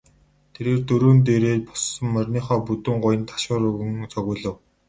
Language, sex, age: Mongolian, male, 19-29